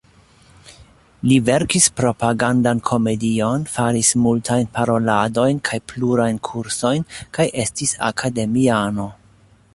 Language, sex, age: Esperanto, male, 40-49